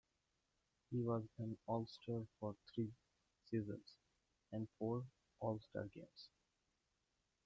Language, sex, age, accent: English, male, 19-29, India and South Asia (India, Pakistan, Sri Lanka)